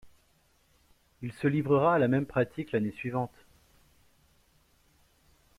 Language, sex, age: French, male, 30-39